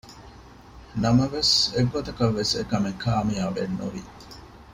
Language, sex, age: Divehi, male, 30-39